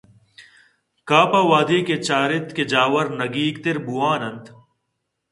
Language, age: Eastern Balochi, 30-39